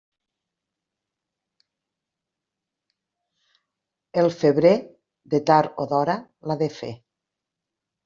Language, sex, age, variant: Catalan, female, 50-59, Nord-Occidental